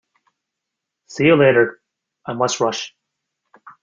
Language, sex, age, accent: English, male, 30-39, Canadian English